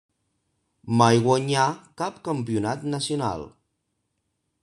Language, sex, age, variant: Catalan, male, under 19, Central